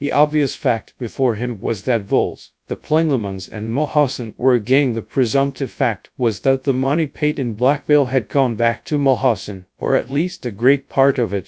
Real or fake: fake